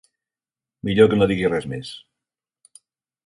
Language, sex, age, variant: Catalan, male, 60-69, Central